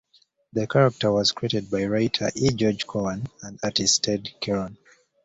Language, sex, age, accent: English, male, 19-29, United States English